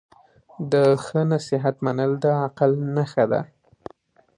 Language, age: Pashto, 19-29